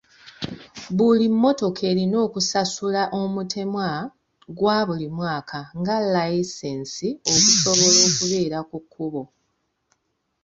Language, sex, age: Ganda, female, 30-39